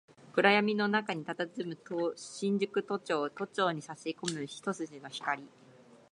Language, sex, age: Japanese, female, 19-29